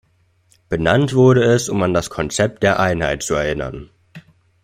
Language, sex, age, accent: German, male, 19-29, Deutschland Deutsch